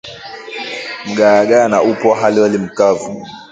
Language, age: Swahili, 19-29